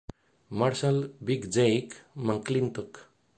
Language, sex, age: English, male, 40-49